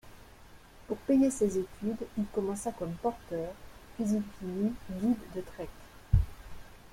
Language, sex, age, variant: French, female, 60-69, Français de métropole